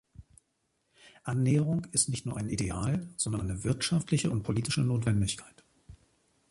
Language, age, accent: German, 40-49, Deutschland Deutsch